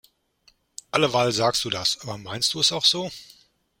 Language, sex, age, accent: German, male, 50-59, Deutschland Deutsch